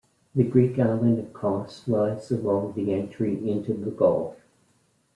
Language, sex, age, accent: English, male, 50-59, United States English